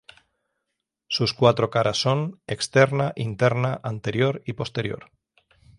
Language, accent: Spanish, España: Centro-Sur peninsular (Madrid, Toledo, Castilla-La Mancha); España: Sur peninsular (Andalucia, Extremadura, Murcia)